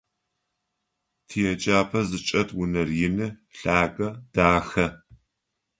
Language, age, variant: Adyghe, 60-69, Адыгабзэ (Кирил, пстэумэ зэдыряе)